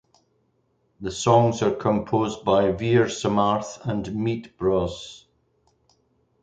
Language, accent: English, Scottish English